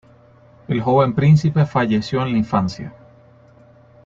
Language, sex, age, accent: Spanish, male, 30-39, Andino-Pacífico: Colombia, Perú, Ecuador, oeste de Bolivia y Venezuela andina